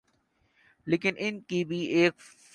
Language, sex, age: Urdu, male, 19-29